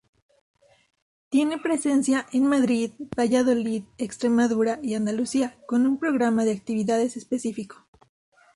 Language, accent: Spanish, México